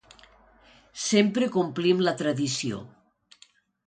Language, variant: Catalan, Nord-Occidental